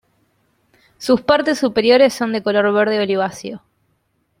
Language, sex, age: Spanish, female, 19-29